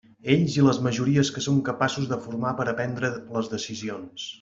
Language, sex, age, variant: Catalan, male, 30-39, Central